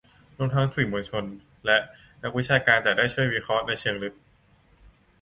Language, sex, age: Thai, male, under 19